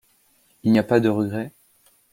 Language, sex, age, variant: French, male, under 19, Français de métropole